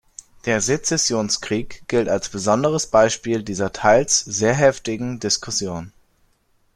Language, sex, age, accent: German, male, under 19, Deutschland Deutsch